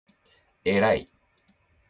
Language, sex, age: Japanese, male, 19-29